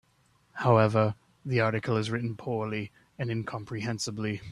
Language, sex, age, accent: English, male, 30-39, United States English